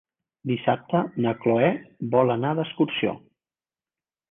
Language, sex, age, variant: Catalan, male, 50-59, Central